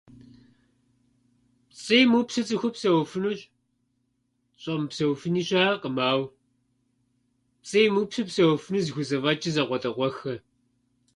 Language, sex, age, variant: Kabardian, male, 50-59, Адыгэбзэ (Къэбэрдей, Кирил, псоми зэдай)